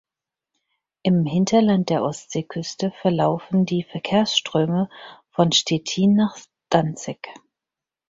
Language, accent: German, Deutschland Deutsch